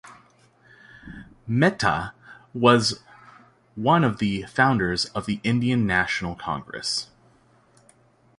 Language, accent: English, United States English